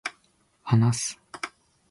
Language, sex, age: Japanese, male, 19-29